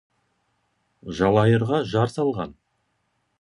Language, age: Kazakh, 40-49